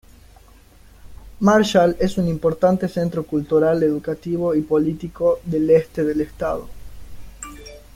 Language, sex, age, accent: Spanish, male, under 19, Rioplatense: Argentina, Uruguay, este de Bolivia, Paraguay